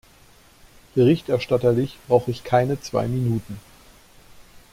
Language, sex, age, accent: German, male, 40-49, Deutschland Deutsch